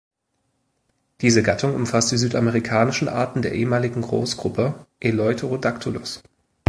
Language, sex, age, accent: German, male, 19-29, Deutschland Deutsch